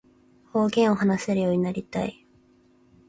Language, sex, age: Japanese, female, 19-29